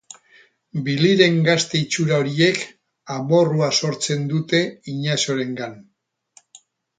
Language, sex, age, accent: Basque, male, 60-69, Erdialdekoa edo Nafarra (Gipuzkoa, Nafarroa)